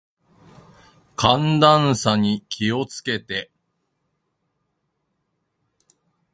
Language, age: Japanese, 30-39